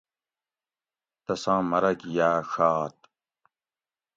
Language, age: Gawri, 40-49